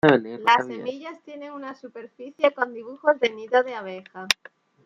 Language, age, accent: Spanish, 40-49, España: Norte peninsular (Asturias, Castilla y León, Cantabria, País Vasco, Navarra, Aragón, La Rioja, Guadalajara, Cuenca)